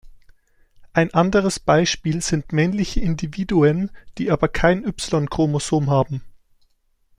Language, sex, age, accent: German, male, 19-29, Deutschland Deutsch